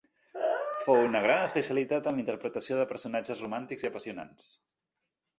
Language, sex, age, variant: Catalan, male, 30-39, Central